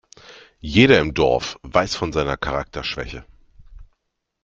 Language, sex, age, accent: German, male, 30-39, Deutschland Deutsch